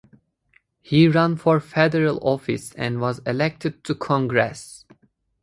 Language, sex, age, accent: English, male, 19-29, United States English